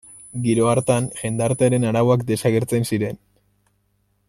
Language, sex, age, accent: Basque, male, 19-29, Mendebalekoa (Araba, Bizkaia, Gipuzkoako mendebaleko herri batzuk)